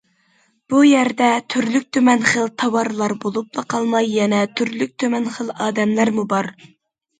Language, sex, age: Uyghur, female, under 19